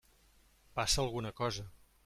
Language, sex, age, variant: Catalan, male, 50-59, Central